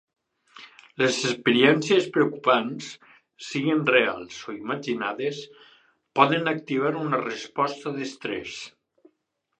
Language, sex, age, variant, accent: Catalan, male, 50-59, Valencià central, valencià